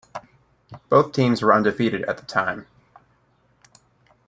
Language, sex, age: English, male, 19-29